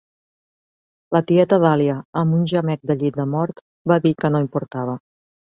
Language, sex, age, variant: Catalan, female, 40-49, Central